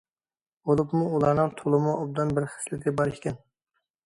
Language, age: Uyghur, 19-29